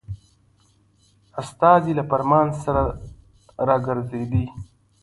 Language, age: Pashto, 19-29